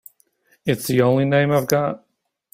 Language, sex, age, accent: English, male, 19-29, United States English